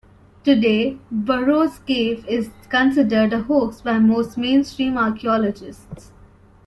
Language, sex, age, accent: English, female, 19-29, India and South Asia (India, Pakistan, Sri Lanka)